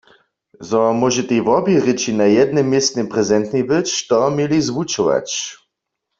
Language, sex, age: Upper Sorbian, male, 40-49